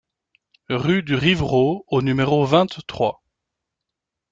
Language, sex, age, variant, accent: French, male, 30-39, Français d'Europe, Français de Belgique